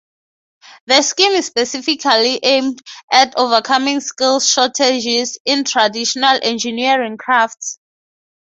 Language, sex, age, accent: English, female, 19-29, Southern African (South Africa, Zimbabwe, Namibia)